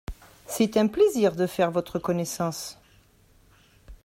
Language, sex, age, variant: French, female, 60-69, Français de métropole